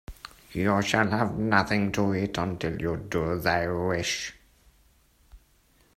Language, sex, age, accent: English, male, 30-39, Irish English